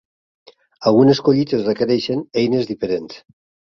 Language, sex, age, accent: Catalan, male, 70-79, valencià